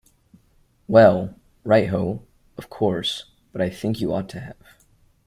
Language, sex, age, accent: English, male, under 19, United States English